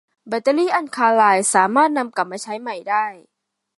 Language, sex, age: Thai, female, 19-29